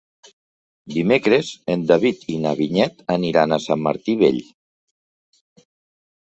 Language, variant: Catalan, Central